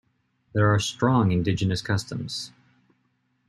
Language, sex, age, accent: English, male, 19-29, United States English